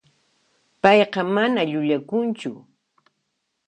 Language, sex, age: Puno Quechua, female, 19-29